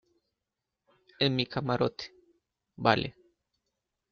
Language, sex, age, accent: Spanish, male, 19-29, Andino-Pacífico: Colombia, Perú, Ecuador, oeste de Bolivia y Venezuela andina